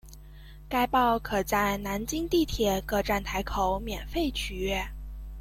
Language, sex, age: Chinese, female, under 19